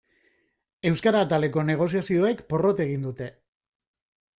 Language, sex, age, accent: Basque, male, 40-49, Mendebalekoa (Araba, Bizkaia, Gipuzkoako mendebaleko herri batzuk)